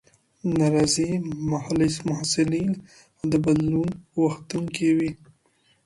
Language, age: Pashto, 19-29